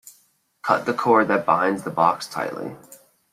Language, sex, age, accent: English, male, 19-29, United States English